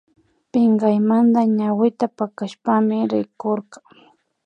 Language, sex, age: Imbabura Highland Quichua, female, under 19